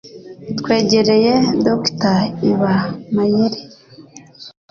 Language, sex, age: Kinyarwanda, female, under 19